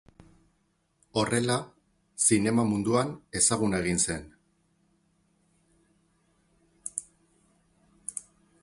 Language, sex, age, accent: Basque, male, 50-59, Mendebalekoa (Araba, Bizkaia, Gipuzkoako mendebaleko herri batzuk)